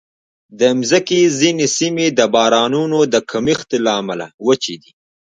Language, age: Pashto, 19-29